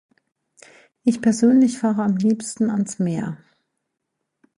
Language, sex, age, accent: German, female, 50-59, Deutschland Deutsch